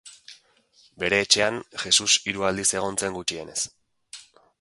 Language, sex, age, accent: Basque, male, 30-39, Erdialdekoa edo Nafarra (Gipuzkoa, Nafarroa)